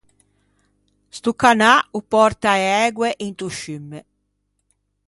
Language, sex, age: Ligurian, female, 60-69